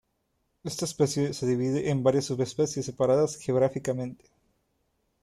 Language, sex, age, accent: Spanish, male, 19-29, México